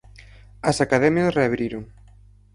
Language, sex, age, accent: Galician, male, 19-29, Central (gheada); Normativo (estándar)